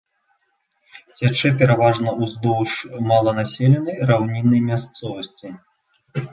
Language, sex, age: Belarusian, male, 19-29